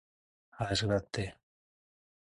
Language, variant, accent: Catalan, Nord-Occidental, nord-occidental